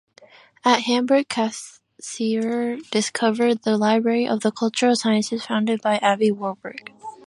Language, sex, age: English, female, 19-29